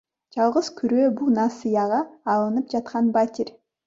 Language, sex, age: Kyrgyz, female, 30-39